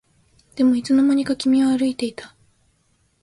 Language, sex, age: Japanese, female, under 19